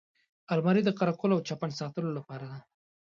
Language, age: Pashto, 19-29